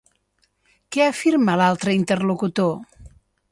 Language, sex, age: Catalan, female, 50-59